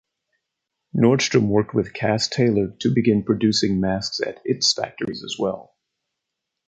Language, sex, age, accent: English, male, 40-49, United States English